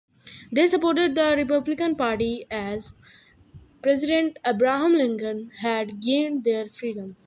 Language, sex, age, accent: English, male, under 19, India and South Asia (India, Pakistan, Sri Lanka)